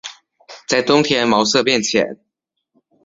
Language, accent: Chinese, 出生地：辽宁省